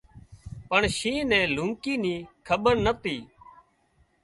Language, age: Wadiyara Koli, 19-29